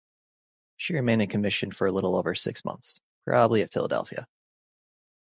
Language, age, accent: English, 19-29, United States English